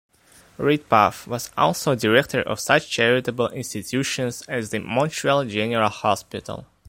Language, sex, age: English, male, 19-29